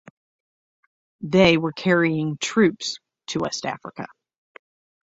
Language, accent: English, United States English